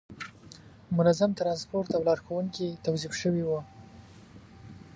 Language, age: Pashto, 19-29